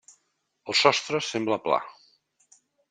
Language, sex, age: Catalan, male, 40-49